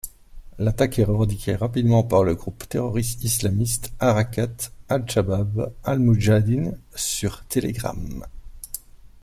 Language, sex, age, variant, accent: French, male, 30-39, Français d'Europe, Français de Belgique